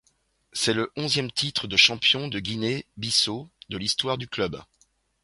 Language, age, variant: French, 40-49, Français de métropole